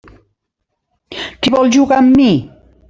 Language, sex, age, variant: Catalan, female, 50-59, Central